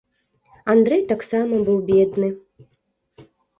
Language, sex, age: Belarusian, female, 19-29